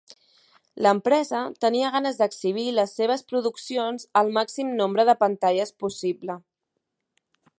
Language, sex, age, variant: Catalan, female, 19-29, Central